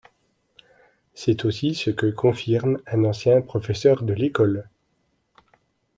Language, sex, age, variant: French, male, 40-49, Français de métropole